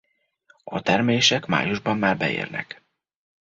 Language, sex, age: Hungarian, male, 30-39